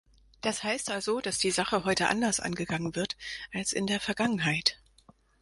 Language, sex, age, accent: German, female, 30-39, Deutschland Deutsch